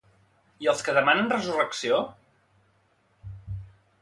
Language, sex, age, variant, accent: Catalan, male, 30-39, Central, central